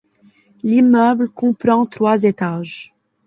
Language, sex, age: French, female, under 19